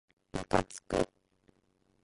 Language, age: Japanese, 19-29